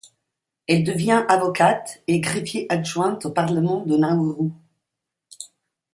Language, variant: French, Français de métropole